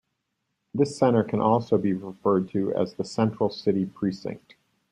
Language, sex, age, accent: English, male, 60-69, United States English